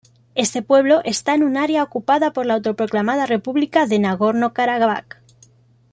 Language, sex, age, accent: Spanish, female, 19-29, España: Centro-Sur peninsular (Madrid, Toledo, Castilla-La Mancha)